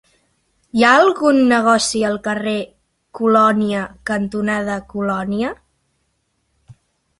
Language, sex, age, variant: Catalan, female, under 19, Central